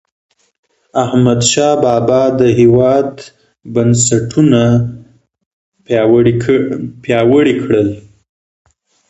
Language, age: Pashto, 19-29